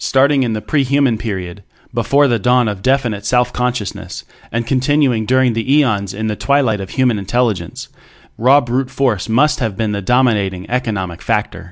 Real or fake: real